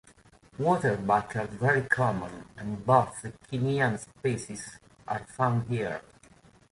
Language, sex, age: English, male, 50-59